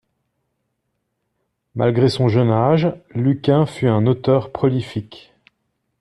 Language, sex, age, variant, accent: French, male, 40-49, Français d'Europe, Français de Suisse